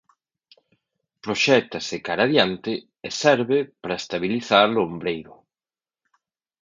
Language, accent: Galician, Central (sen gheada)